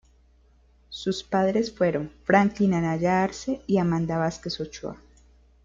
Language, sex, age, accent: Spanish, female, 30-39, Caribe: Cuba, Venezuela, Puerto Rico, República Dominicana, Panamá, Colombia caribeña, México caribeño, Costa del golfo de México